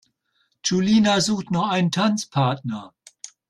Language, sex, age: German, male, 60-69